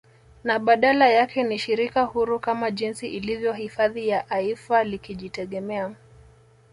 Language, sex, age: Swahili, male, 30-39